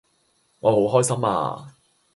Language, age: Cantonese, 19-29